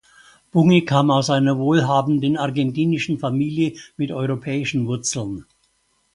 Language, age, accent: German, 70-79, Deutschland Deutsch